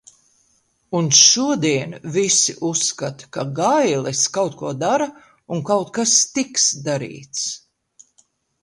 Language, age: Latvian, 80-89